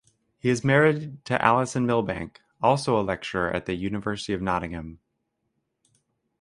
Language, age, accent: English, 30-39, United States English